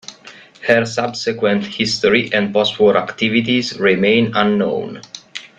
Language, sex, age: English, male, 19-29